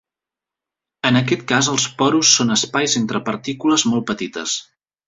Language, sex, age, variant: Catalan, male, 30-39, Central